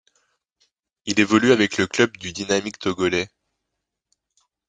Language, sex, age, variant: French, male, 19-29, Français de métropole